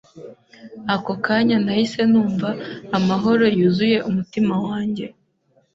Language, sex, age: Kinyarwanda, female, 19-29